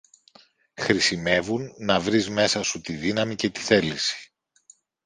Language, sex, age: Greek, male, 50-59